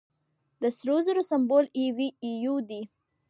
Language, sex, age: Pashto, female, under 19